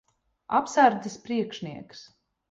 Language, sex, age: Latvian, female, 30-39